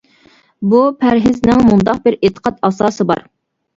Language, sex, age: Uyghur, female, 19-29